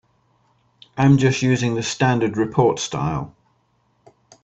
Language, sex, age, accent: English, male, 60-69, England English